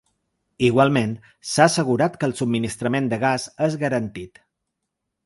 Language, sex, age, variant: Catalan, male, 40-49, Balear